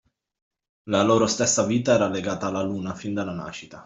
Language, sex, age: Italian, male, 19-29